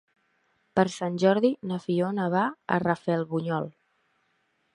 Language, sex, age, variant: Catalan, female, 19-29, Central